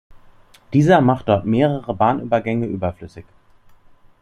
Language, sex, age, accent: German, male, 30-39, Deutschland Deutsch